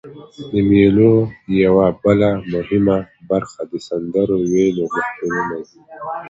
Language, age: Pashto, 19-29